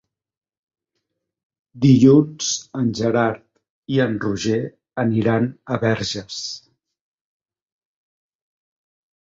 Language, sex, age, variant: Catalan, male, 50-59, Central